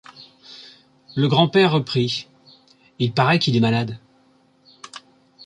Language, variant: French, Français de métropole